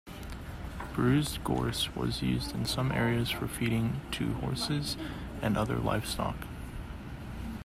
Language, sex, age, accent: English, male, under 19, United States English